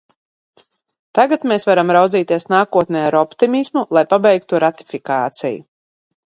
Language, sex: Latvian, female